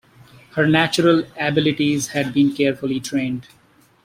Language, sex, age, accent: English, male, 30-39, India and South Asia (India, Pakistan, Sri Lanka)